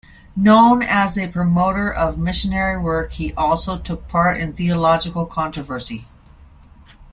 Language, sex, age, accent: English, female, 50-59, United States English